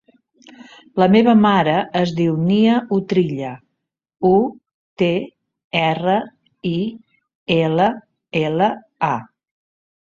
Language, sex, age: Catalan, female, 70-79